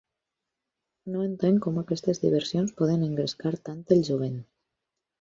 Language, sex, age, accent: Catalan, female, 30-39, valencià